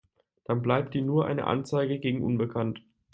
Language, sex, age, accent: German, male, 19-29, Deutschland Deutsch